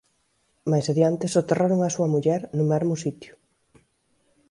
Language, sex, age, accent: Galician, female, 19-29, Central (gheada)